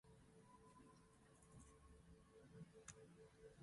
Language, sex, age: Japanese, female, 19-29